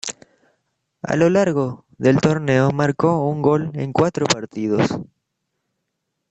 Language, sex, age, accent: Spanish, male, under 19, Rioplatense: Argentina, Uruguay, este de Bolivia, Paraguay